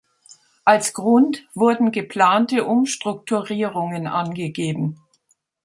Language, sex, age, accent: German, female, 70-79, Deutschland Deutsch